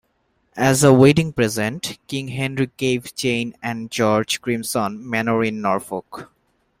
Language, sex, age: English, male, 19-29